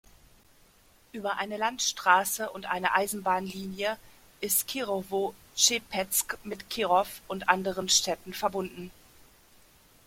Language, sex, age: German, female, 40-49